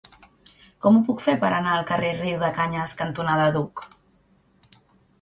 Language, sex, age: Catalan, female, 30-39